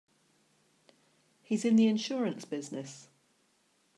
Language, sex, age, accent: English, female, 60-69, England English